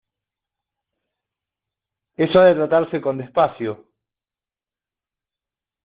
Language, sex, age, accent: Spanish, male, 40-49, Rioplatense: Argentina, Uruguay, este de Bolivia, Paraguay